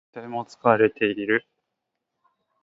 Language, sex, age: Japanese, male, 30-39